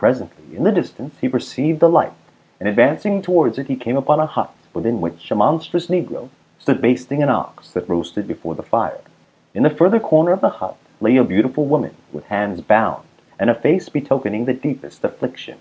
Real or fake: real